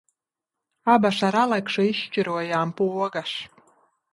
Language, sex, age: Latvian, female, 30-39